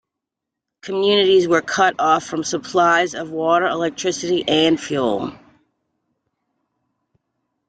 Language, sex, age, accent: English, female, 40-49, United States English